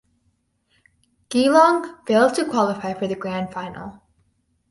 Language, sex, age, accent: English, female, under 19, United States English